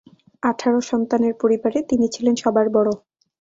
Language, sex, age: Bengali, female, 19-29